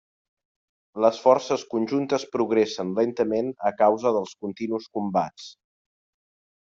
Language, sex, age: Catalan, male, 40-49